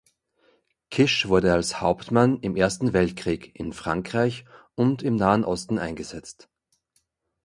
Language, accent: German, Österreichisches Deutsch